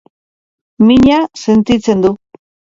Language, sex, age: Basque, female, 50-59